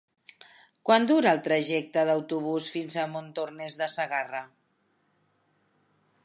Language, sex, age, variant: Catalan, female, 50-59, Central